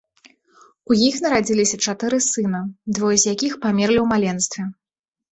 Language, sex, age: Belarusian, female, 30-39